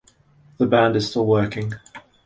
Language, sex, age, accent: English, male, 19-29, Southern African (South Africa, Zimbabwe, Namibia)